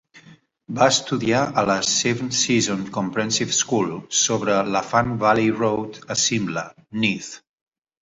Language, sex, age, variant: Catalan, male, 40-49, Central